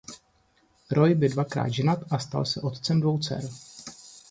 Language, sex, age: Czech, male, 30-39